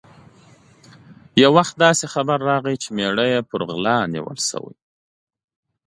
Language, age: Pashto, 30-39